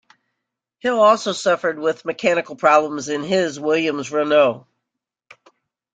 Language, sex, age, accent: English, female, 60-69, United States English